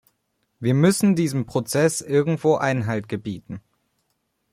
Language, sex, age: German, male, under 19